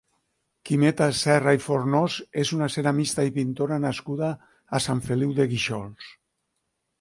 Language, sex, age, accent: Catalan, male, 60-69, valencià